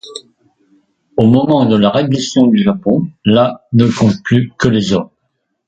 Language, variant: French, Français de métropole